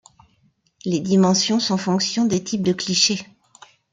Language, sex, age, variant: French, female, 50-59, Français de métropole